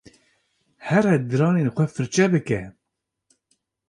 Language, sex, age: Kurdish, male, 40-49